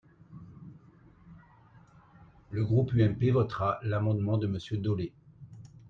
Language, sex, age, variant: French, male, 40-49, Français de métropole